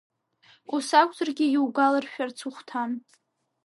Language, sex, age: Abkhazian, female, under 19